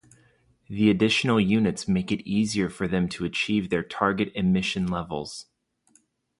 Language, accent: English, United States English